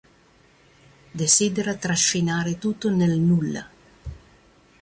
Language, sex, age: Italian, female, 50-59